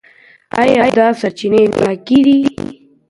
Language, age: Pashto, 19-29